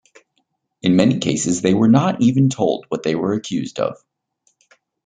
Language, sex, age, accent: English, male, 30-39, United States English